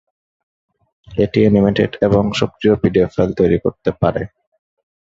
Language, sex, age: Bengali, male, 19-29